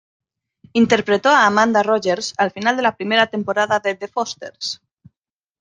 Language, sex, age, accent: Spanish, female, 40-49, España: Norte peninsular (Asturias, Castilla y León, Cantabria, País Vasco, Navarra, Aragón, La Rioja, Guadalajara, Cuenca)